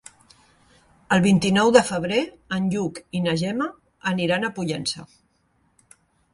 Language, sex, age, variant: Catalan, female, 40-49, Central